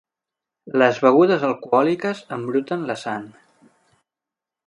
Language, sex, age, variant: Catalan, male, 19-29, Central